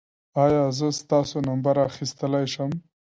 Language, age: Pashto, 19-29